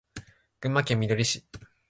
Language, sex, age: Japanese, male, 19-29